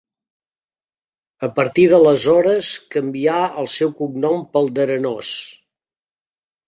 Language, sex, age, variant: Catalan, male, 50-59, Nord-Occidental